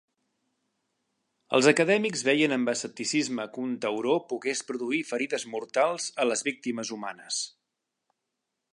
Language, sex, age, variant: Catalan, male, 40-49, Central